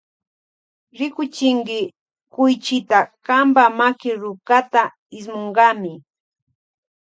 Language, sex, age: Loja Highland Quichua, female, 40-49